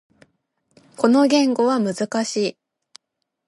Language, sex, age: Japanese, female, 19-29